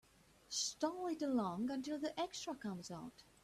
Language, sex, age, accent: English, female, 19-29, England English